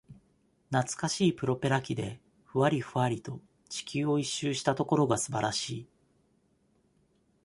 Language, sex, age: Japanese, male, 30-39